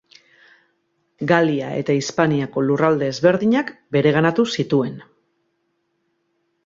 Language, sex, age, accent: Basque, female, 40-49, Mendebalekoa (Araba, Bizkaia, Gipuzkoako mendebaleko herri batzuk)